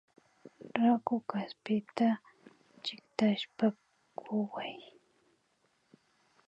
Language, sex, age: Imbabura Highland Quichua, female, under 19